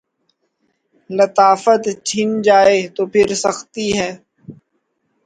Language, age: Urdu, 40-49